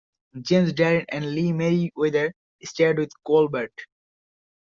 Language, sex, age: English, male, under 19